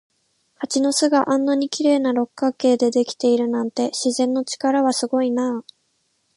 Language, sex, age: Japanese, female, 19-29